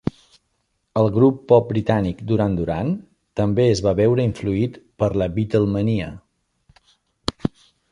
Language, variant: Catalan, Central